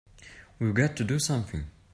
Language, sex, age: English, male, under 19